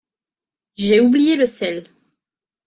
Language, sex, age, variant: French, female, 19-29, Français de métropole